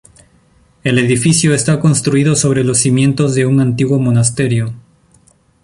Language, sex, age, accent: Spanish, male, 19-29, Andino-Pacífico: Colombia, Perú, Ecuador, oeste de Bolivia y Venezuela andina